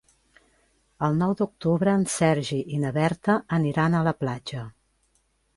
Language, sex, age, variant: Catalan, female, 50-59, Central